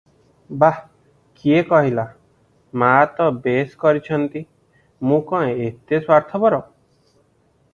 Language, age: Odia, 19-29